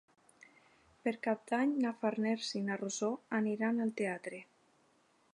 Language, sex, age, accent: Catalan, female, 30-39, valencià